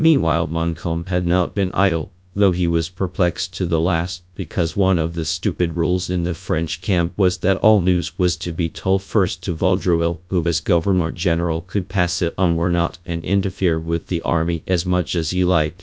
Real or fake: fake